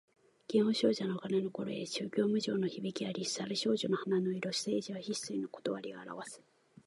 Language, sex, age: Japanese, female, 19-29